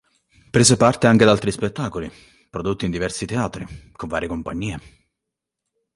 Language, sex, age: Italian, male, 19-29